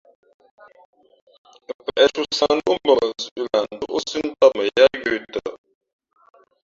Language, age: Fe'fe', 50-59